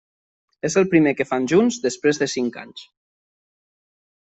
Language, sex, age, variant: Catalan, male, 19-29, Nord-Occidental